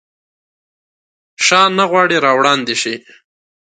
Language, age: Pashto, 19-29